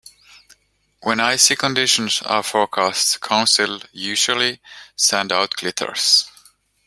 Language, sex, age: English, male, 40-49